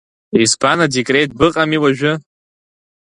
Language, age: Abkhazian, under 19